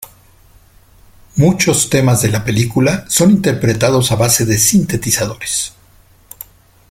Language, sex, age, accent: Spanish, male, 50-59, México